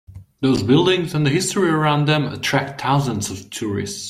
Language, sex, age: English, male, 30-39